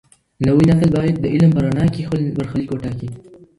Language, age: Pashto, under 19